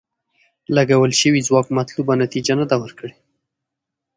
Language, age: Pashto, 30-39